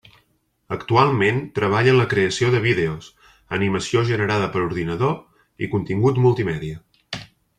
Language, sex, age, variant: Catalan, male, 30-39, Central